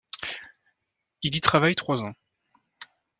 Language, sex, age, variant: French, male, 19-29, Français de métropole